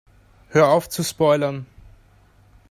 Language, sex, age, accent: German, male, 19-29, Österreichisches Deutsch